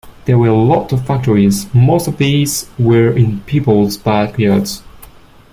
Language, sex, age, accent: English, male, 19-29, England English